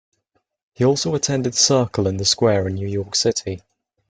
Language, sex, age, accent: English, male, under 19, England English